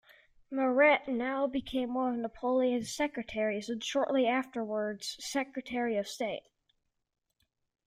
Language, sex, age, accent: English, male, under 19, United States English